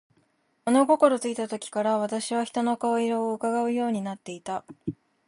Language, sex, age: Japanese, female, 19-29